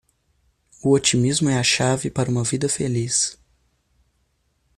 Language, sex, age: Portuguese, male, 30-39